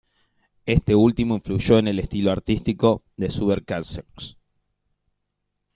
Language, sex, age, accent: Spanish, male, 30-39, Rioplatense: Argentina, Uruguay, este de Bolivia, Paraguay